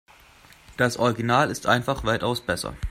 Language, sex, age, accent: German, male, 19-29, Deutschland Deutsch